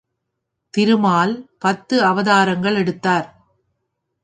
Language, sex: Tamil, female